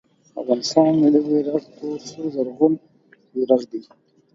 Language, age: Pashto, under 19